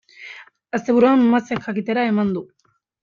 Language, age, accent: Basque, 19-29, Mendebalekoa (Araba, Bizkaia, Gipuzkoako mendebaleko herri batzuk)